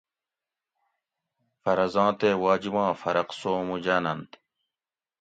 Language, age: Gawri, 40-49